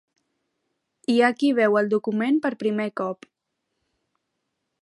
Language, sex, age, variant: Catalan, female, 19-29, Central